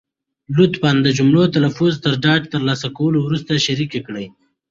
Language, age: Pashto, 19-29